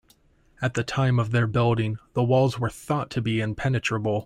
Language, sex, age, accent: English, male, 19-29, United States English